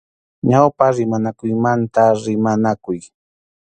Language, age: Arequipa-La Unión Quechua, 30-39